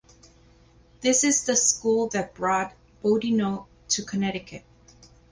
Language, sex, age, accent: English, female, 40-49, United States English